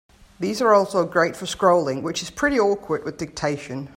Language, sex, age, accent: English, female, 30-39, England English